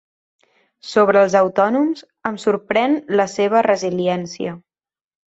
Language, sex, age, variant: Catalan, female, 19-29, Central